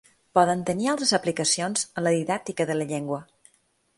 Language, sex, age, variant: Catalan, female, 40-49, Balear